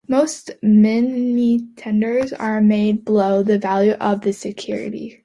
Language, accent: English, United States English